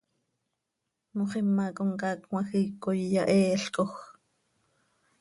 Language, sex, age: Seri, female, 30-39